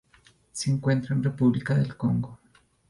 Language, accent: Spanish, Andino-Pacífico: Colombia, Perú, Ecuador, oeste de Bolivia y Venezuela andina